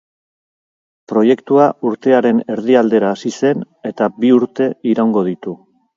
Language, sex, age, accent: Basque, male, 50-59, Erdialdekoa edo Nafarra (Gipuzkoa, Nafarroa)